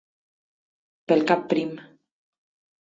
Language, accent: Catalan, valencià